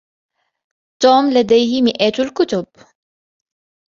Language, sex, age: Arabic, female, 19-29